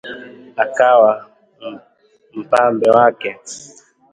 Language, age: Swahili, 30-39